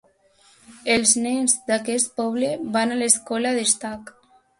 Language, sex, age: Catalan, female, under 19